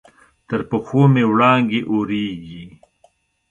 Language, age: Pashto, 60-69